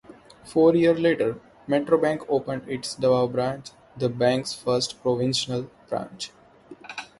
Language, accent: English, India and South Asia (India, Pakistan, Sri Lanka)